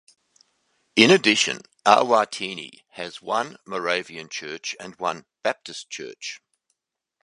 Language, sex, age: English, male, 70-79